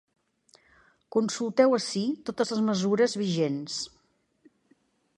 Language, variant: Catalan, Central